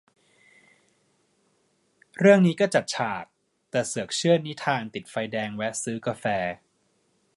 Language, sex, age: Thai, male, 19-29